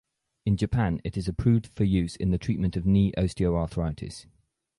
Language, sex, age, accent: English, male, 19-29, England English